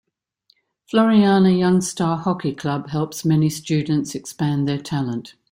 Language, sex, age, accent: English, female, 60-69, Australian English